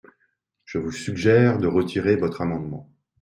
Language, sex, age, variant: French, male, 40-49, Français de métropole